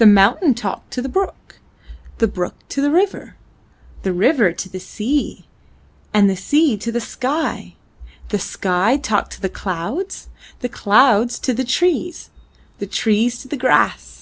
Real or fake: real